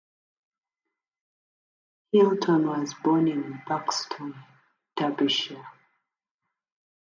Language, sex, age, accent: English, female, 30-39, England English